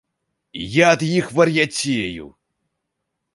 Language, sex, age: Belarusian, male, 19-29